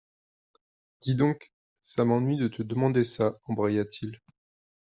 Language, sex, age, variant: French, male, 30-39, Français de métropole